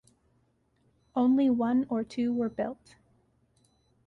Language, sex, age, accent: English, female, 19-29, Canadian English